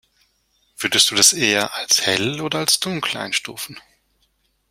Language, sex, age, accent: German, male, 50-59, Deutschland Deutsch